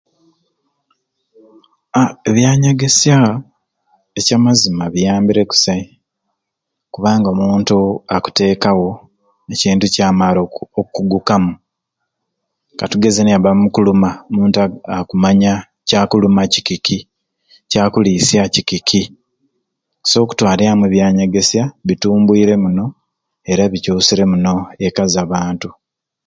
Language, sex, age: Ruuli, male, 40-49